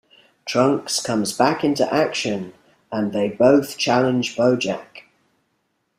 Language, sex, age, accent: English, male, 40-49, England English